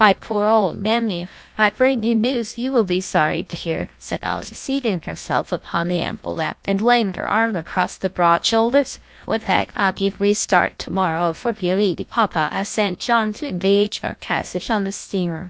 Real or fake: fake